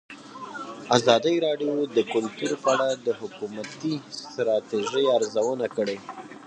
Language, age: Pashto, 19-29